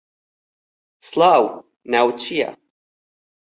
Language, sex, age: Central Kurdish, male, 30-39